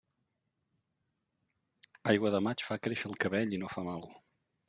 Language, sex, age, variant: Catalan, male, 50-59, Central